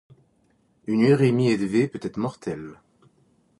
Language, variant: French, Français de métropole